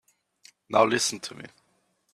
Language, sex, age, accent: English, male, 19-29, England English